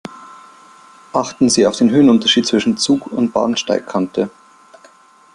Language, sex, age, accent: German, male, 19-29, Deutschland Deutsch